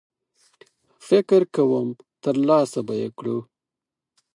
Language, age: Pashto, 30-39